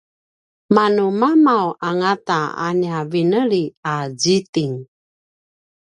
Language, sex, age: Paiwan, female, 50-59